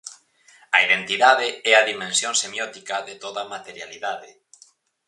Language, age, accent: Galician, 19-29, Normativo (estándar)